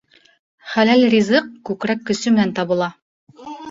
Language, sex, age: Bashkir, female, 30-39